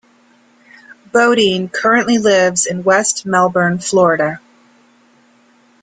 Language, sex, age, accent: English, female, 40-49, United States English